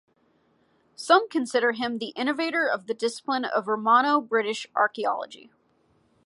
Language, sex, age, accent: English, female, 19-29, United States English